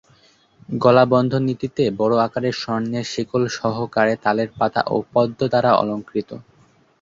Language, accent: Bengali, Bangladeshi